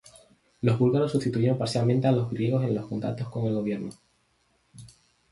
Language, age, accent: Spanish, 19-29, España: Islas Canarias